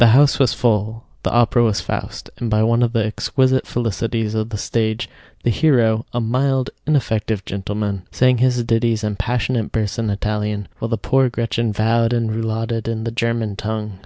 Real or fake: real